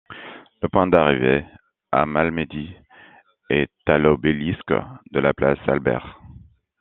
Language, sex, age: French, male, 30-39